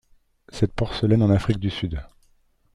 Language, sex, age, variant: French, male, 40-49, Français de métropole